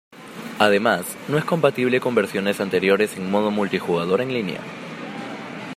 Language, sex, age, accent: Spanish, male, 19-29, Andino-Pacífico: Colombia, Perú, Ecuador, oeste de Bolivia y Venezuela andina